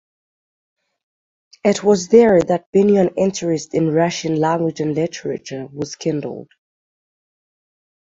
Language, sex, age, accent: English, female, 19-29, United States English; England English